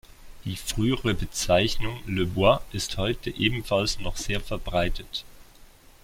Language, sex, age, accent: German, male, 30-39, Schweizerdeutsch